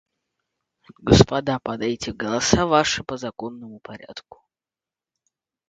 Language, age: Russian, under 19